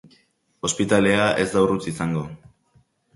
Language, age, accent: Basque, under 19, Erdialdekoa edo Nafarra (Gipuzkoa, Nafarroa)